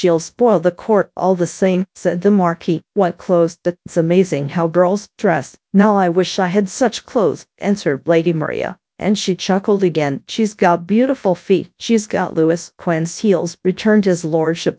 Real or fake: fake